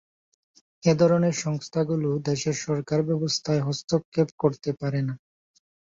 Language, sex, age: Bengali, male, 19-29